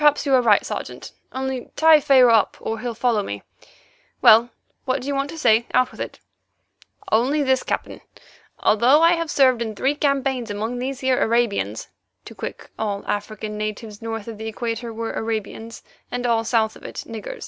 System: none